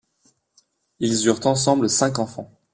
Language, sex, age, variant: French, male, 19-29, Français de métropole